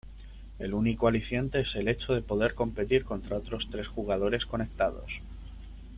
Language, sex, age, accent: Spanish, male, 19-29, España: Sur peninsular (Andalucia, Extremadura, Murcia)